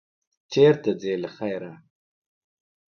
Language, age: Pashto, 19-29